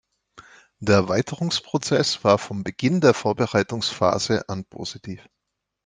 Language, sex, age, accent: German, male, 40-49, Österreichisches Deutsch